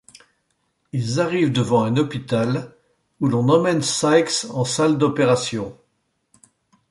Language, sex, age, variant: French, male, 60-69, Français de métropole